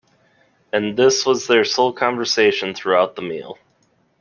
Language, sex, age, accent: English, male, 30-39, United States English